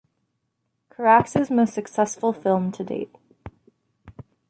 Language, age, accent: English, 30-39, United States English